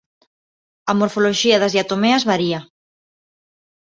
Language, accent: Galician, Neofalante